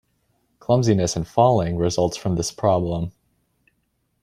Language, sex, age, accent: English, male, 19-29, United States English